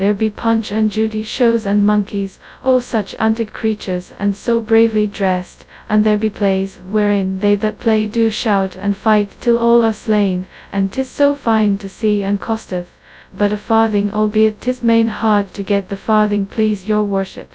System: TTS, FastPitch